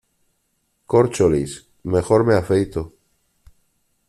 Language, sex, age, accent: Spanish, male, 40-49, España: Norte peninsular (Asturias, Castilla y León, Cantabria, País Vasco, Navarra, Aragón, La Rioja, Guadalajara, Cuenca)